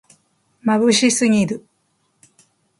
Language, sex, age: Japanese, female, 50-59